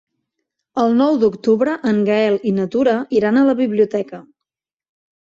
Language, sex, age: Catalan, female, 30-39